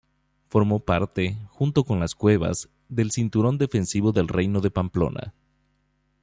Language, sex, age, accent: Spanish, male, 30-39, Rioplatense: Argentina, Uruguay, este de Bolivia, Paraguay